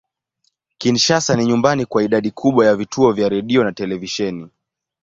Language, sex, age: Swahili, male, 19-29